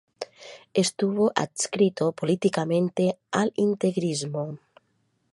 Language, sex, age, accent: Spanish, female, 30-39, España: Norte peninsular (Asturias, Castilla y León, Cantabria, País Vasco, Navarra, Aragón, La Rioja, Guadalajara, Cuenca)